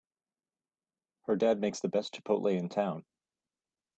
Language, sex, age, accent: English, male, 30-39, United States English